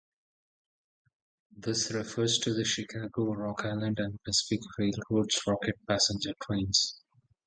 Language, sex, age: English, male, 30-39